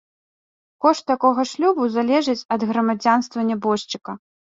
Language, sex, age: Belarusian, female, 30-39